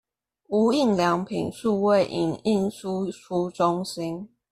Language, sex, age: Chinese, female, 19-29